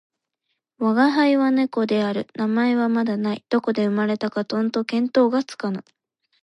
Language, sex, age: Japanese, female, under 19